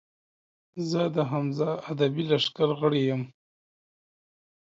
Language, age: Pashto, 40-49